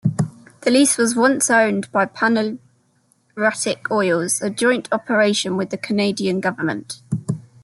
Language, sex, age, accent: English, female, 19-29, England English